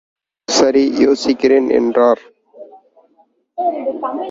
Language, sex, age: Tamil, male, 19-29